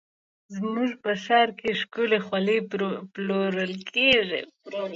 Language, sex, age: Pashto, male, 19-29